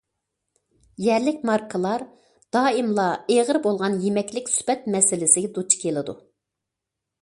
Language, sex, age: Uyghur, female, 40-49